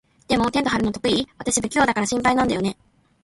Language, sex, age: Japanese, female, 19-29